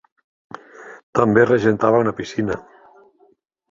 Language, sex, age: Catalan, male, 60-69